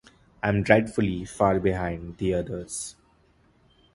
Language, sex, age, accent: English, male, 30-39, India and South Asia (India, Pakistan, Sri Lanka)